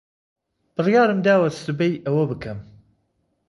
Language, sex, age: Central Kurdish, male, 19-29